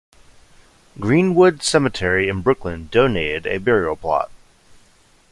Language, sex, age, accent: English, male, 19-29, United States English